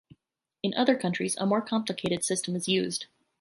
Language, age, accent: English, 30-39, United States English